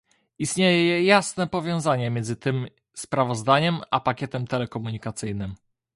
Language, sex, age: Polish, male, 19-29